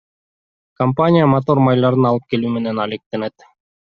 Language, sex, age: Kyrgyz, male, 40-49